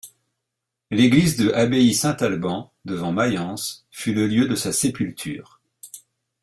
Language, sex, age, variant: French, male, 40-49, Français de métropole